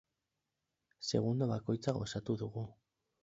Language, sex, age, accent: Basque, male, 19-29, Mendebalekoa (Araba, Bizkaia, Gipuzkoako mendebaleko herri batzuk)